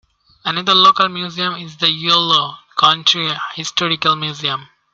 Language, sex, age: English, male, 19-29